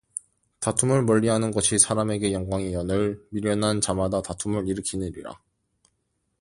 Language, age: Korean, 19-29